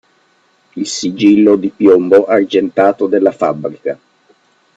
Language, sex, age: Italian, male, 40-49